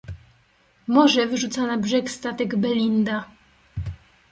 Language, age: Polish, 19-29